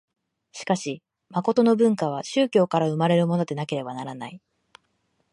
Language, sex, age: Japanese, female, 19-29